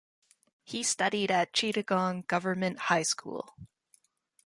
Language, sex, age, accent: English, female, 19-29, Canadian English